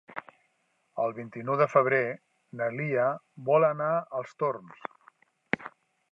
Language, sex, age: Catalan, male, 60-69